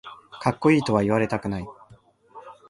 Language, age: Japanese, 19-29